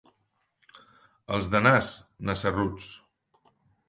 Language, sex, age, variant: Catalan, male, 60-69, Central